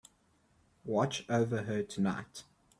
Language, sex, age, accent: English, male, 19-29, Southern African (South Africa, Zimbabwe, Namibia)